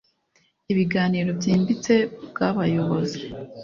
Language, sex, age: Kinyarwanda, female, 19-29